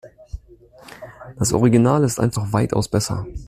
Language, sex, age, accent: German, male, 19-29, Deutschland Deutsch